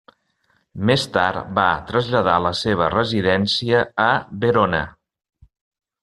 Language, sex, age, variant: Catalan, male, 50-59, Central